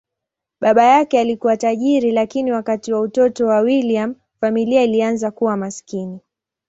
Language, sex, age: Swahili, female, 19-29